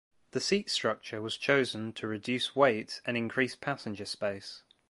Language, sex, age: English, male, 19-29